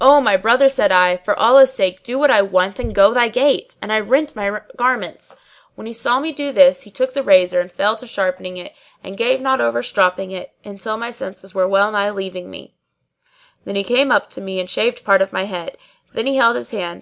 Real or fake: real